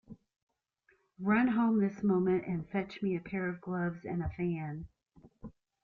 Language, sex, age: English, female, 50-59